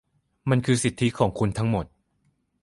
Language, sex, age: Thai, male, 19-29